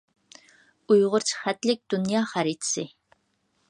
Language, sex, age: Uyghur, female, 40-49